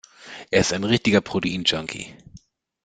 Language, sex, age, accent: German, male, 30-39, Deutschland Deutsch